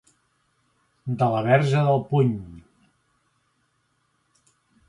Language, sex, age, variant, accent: Catalan, male, 60-69, Central, central